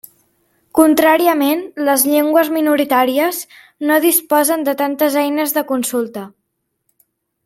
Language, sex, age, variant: Catalan, female, under 19, Central